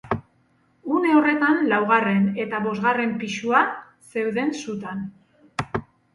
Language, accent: Basque, Erdialdekoa edo Nafarra (Gipuzkoa, Nafarroa)